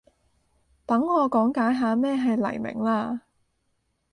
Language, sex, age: Cantonese, female, 19-29